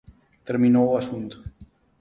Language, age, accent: Galician, 30-39, Neofalante